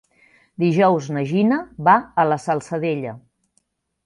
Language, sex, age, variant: Catalan, female, 40-49, Central